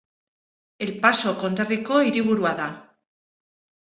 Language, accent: Basque, Mendebalekoa (Araba, Bizkaia, Gipuzkoako mendebaleko herri batzuk)